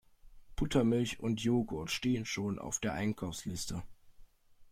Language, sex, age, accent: German, male, under 19, Deutschland Deutsch